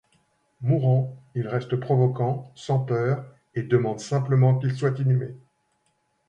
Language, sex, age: French, male, 50-59